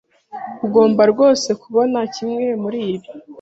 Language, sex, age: Kinyarwanda, female, 19-29